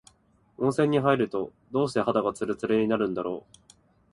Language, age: Japanese, 19-29